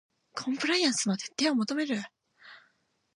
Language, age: Japanese, 19-29